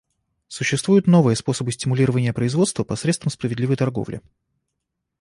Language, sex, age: Russian, male, 30-39